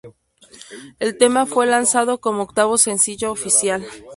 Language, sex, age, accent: Spanish, female, 30-39, México